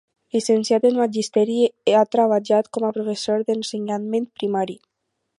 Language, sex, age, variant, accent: Catalan, female, under 19, Alacantí, valencià